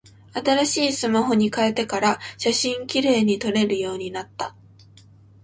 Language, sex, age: Japanese, female, 19-29